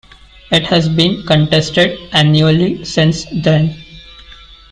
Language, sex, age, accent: English, male, 19-29, India and South Asia (India, Pakistan, Sri Lanka)